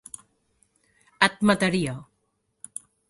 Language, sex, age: Catalan, female, 40-49